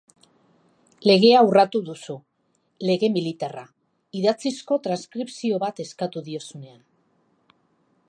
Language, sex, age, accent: Basque, female, 50-59, Mendebalekoa (Araba, Bizkaia, Gipuzkoako mendebaleko herri batzuk)